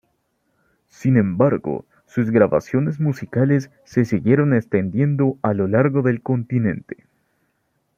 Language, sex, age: Spanish, male, 19-29